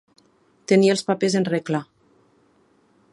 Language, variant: Catalan, Septentrional